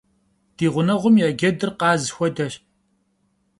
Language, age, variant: Kabardian, 40-49, Адыгэбзэ (Къэбэрдей, Кирил, псоми зэдай)